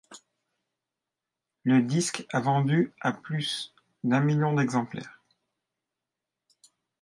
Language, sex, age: French, male, 30-39